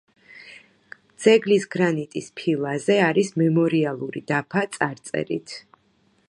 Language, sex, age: Georgian, female, 40-49